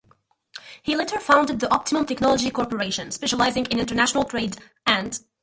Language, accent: English, United States English